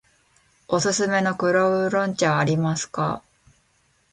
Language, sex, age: Japanese, female, 19-29